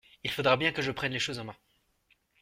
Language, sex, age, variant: French, male, 19-29, Français de métropole